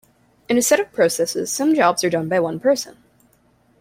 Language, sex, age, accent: English, female, under 19, United States English